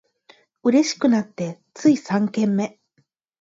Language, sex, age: Japanese, female, 30-39